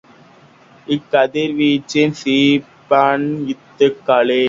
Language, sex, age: Tamil, male, under 19